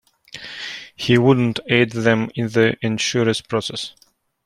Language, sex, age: English, male, 30-39